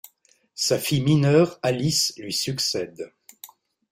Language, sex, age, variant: French, male, 50-59, Français de métropole